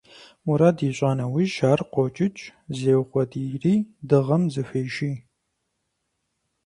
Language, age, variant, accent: Kabardian, 19-29, Адыгэбзэ (Къэбэрдей, Кирил, псоми зэдай), Джылэхъстэней (Gilahsteney)